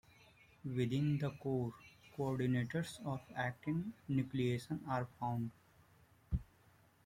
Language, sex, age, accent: English, male, 19-29, India and South Asia (India, Pakistan, Sri Lanka)